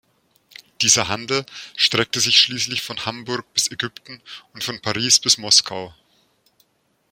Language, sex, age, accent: German, male, 40-49, Deutschland Deutsch